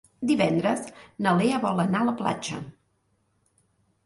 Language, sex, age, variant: Catalan, female, 50-59, Central